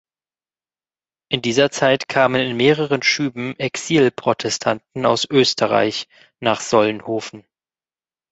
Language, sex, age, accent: German, male, 30-39, Deutschland Deutsch